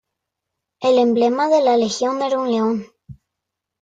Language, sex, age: Spanish, female, under 19